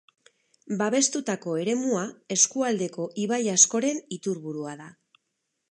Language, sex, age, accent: Basque, female, 50-59, Erdialdekoa edo Nafarra (Gipuzkoa, Nafarroa)